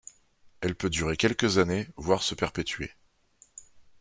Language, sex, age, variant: French, male, 30-39, Français de métropole